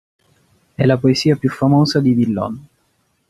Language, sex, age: Italian, male, 19-29